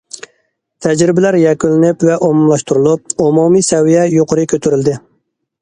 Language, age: Uyghur, 30-39